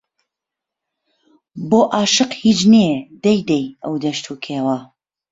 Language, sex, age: Central Kurdish, female, 30-39